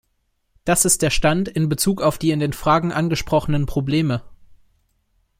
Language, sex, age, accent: German, male, 19-29, Deutschland Deutsch